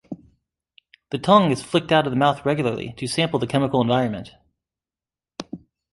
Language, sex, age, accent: English, male, 19-29, United States English